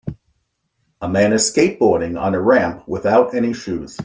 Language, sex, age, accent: English, male, 50-59, United States English